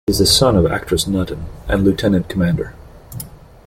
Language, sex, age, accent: English, male, 30-39, United States English